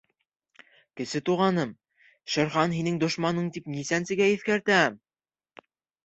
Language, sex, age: Bashkir, male, under 19